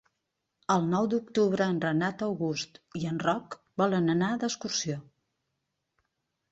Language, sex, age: Catalan, female, 50-59